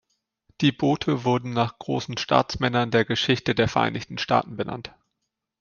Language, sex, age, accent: German, male, 19-29, Deutschland Deutsch